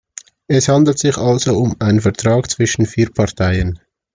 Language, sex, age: German, male, 19-29